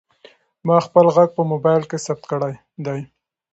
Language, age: Pashto, 30-39